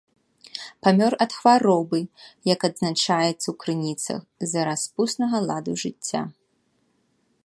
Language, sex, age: Belarusian, female, 30-39